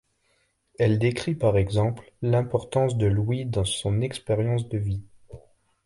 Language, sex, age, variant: French, male, 19-29, Français de métropole